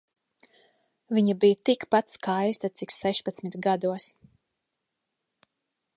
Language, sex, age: Latvian, female, 19-29